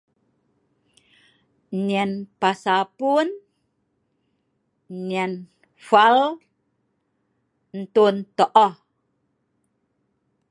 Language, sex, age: Sa'ban, female, 50-59